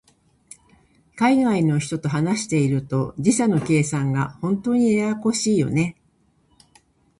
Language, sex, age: Japanese, female, 60-69